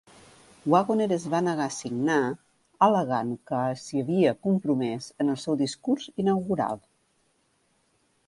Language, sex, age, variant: Catalan, female, 40-49, Central